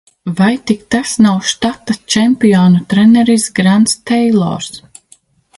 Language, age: Latvian, 30-39